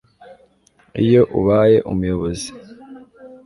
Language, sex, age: Kinyarwanda, male, 19-29